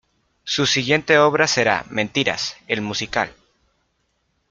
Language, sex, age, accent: Spanish, male, 30-39, México